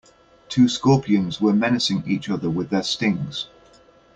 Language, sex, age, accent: English, male, 30-39, England English